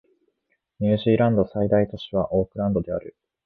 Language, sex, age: Japanese, male, 19-29